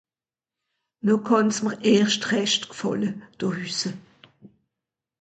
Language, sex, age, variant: Swiss German, female, 60-69, Nordniederàlemmànisch (Rishoffe, Zàwere, Bùsswìller, Hawenau, Brüemt, Stroossbùri, Molse, Dàmbàch, Schlettstàtt, Pfàlzbùri usw.)